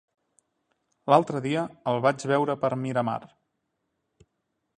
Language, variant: Catalan, Central